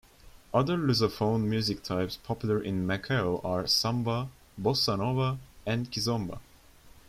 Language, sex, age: English, male, 19-29